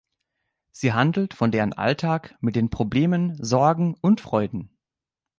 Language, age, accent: German, 19-29, Deutschland Deutsch